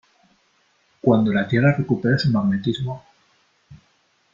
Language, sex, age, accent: Spanish, male, 30-39, España: Norte peninsular (Asturias, Castilla y León, Cantabria, País Vasco, Navarra, Aragón, La Rioja, Guadalajara, Cuenca)